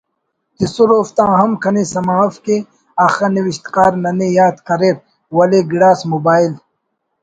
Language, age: Brahui, 30-39